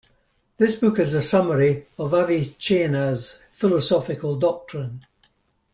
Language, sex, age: English, male, 70-79